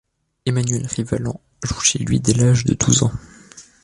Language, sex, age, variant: French, male, 19-29, Français de métropole